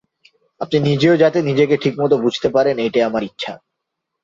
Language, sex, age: Bengali, male, 19-29